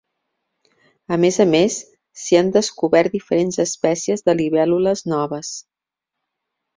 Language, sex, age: Catalan, female, 40-49